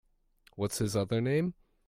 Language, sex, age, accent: English, male, under 19, United States English